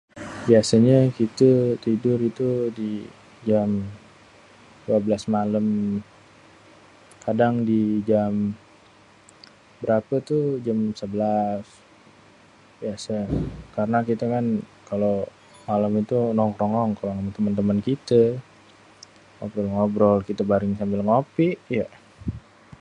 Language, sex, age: Betawi, male, 30-39